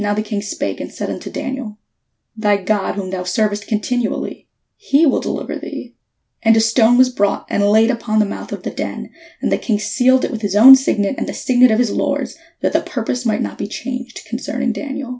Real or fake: real